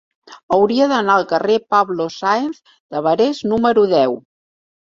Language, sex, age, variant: Catalan, female, 50-59, Central